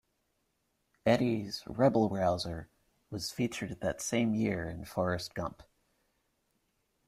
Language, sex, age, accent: English, male, 19-29, United States English